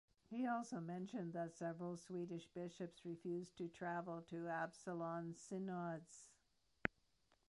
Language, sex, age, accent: English, female, 60-69, Canadian English